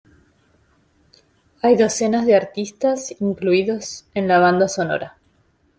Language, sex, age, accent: Spanish, female, 19-29, Rioplatense: Argentina, Uruguay, este de Bolivia, Paraguay